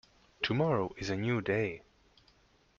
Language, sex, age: English, male, 30-39